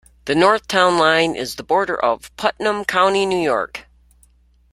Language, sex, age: English, female, 60-69